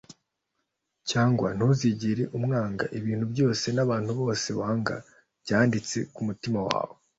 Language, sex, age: Kinyarwanda, male, 19-29